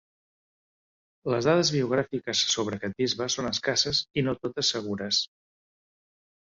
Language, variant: Catalan, Central